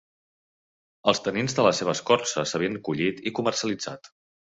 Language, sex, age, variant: Catalan, male, 30-39, Central